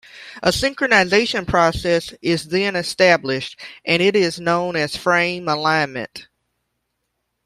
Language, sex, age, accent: English, female, 30-39, United States English